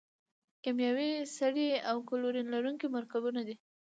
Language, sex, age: Pashto, female, under 19